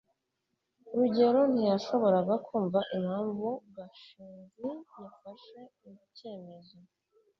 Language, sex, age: Kinyarwanda, female, 19-29